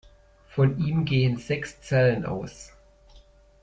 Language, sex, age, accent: German, male, 30-39, Deutschland Deutsch